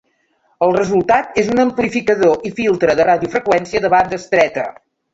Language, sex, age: Catalan, female, 60-69